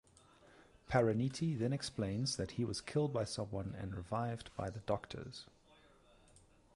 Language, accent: English, Southern African (South Africa, Zimbabwe, Namibia)